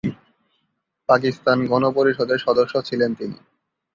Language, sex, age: Bengali, male, 19-29